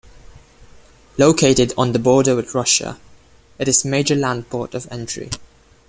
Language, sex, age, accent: English, male, 19-29, Filipino